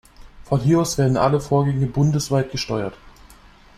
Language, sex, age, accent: German, male, under 19, Deutschland Deutsch